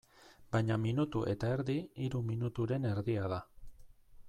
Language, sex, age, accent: Basque, male, 40-49, Erdialdekoa edo Nafarra (Gipuzkoa, Nafarroa)